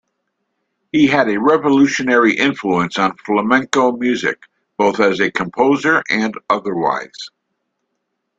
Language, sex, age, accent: English, male, 60-69, United States English